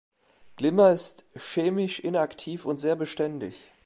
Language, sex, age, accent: German, male, 40-49, Deutschland Deutsch